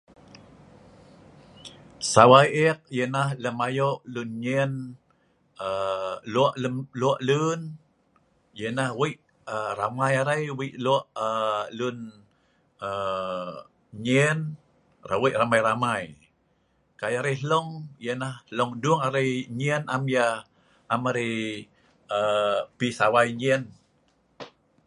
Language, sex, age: Sa'ban, male, 60-69